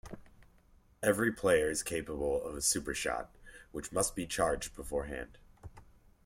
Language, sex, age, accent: English, male, 19-29, United States English